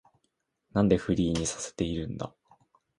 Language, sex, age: Japanese, male, 19-29